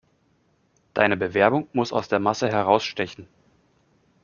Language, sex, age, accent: German, male, 30-39, Deutschland Deutsch